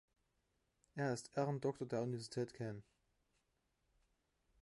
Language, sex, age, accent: German, male, 19-29, Deutschland Deutsch